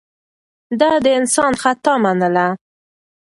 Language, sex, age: Pashto, female, 19-29